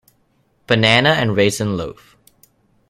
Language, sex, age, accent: English, male, under 19, United States English